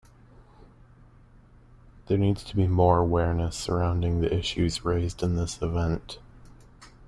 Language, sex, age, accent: English, male, under 19, United States English